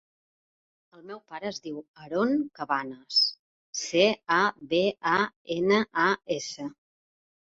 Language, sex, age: Catalan, female, 40-49